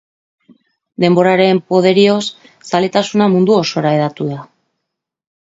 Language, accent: Basque, Mendebalekoa (Araba, Bizkaia, Gipuzkoako mendebaleko herri batzuk)